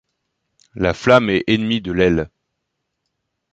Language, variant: French, Français de métropole